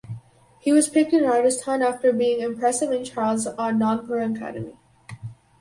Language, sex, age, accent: English, female, under 19, United States English